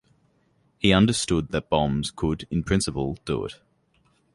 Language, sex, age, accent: English, male, under 19, Australian English; England English